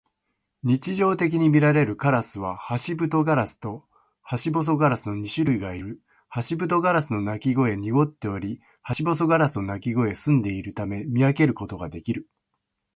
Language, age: Japanese, 50-59